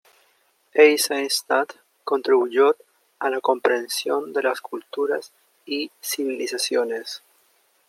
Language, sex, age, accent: Spanish, male, 19-29, Andino-Pacífico: Colombia, Perú, Ecuador, oeste de Bolivia y Venezuela andina